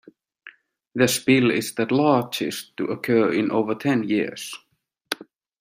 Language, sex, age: English, male, 30-39